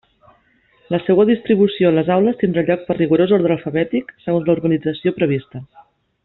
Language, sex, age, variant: Catalan, female, 40-49, Central